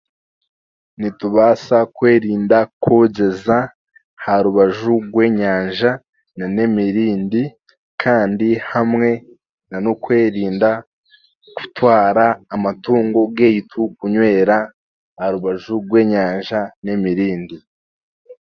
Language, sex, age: Chiga, male, 19-29